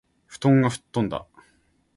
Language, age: Japanese, 19-29